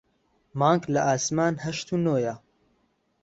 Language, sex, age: Central Kurdish, male, 19-29